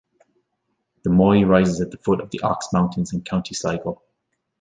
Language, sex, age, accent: English, male, 30-39, Irish English